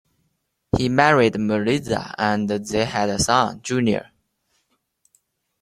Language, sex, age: English, male, 19-29